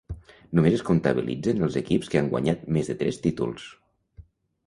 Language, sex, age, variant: Catalan, male, 50-59, Nord-Occidental